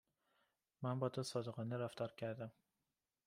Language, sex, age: Persian, male, 19-29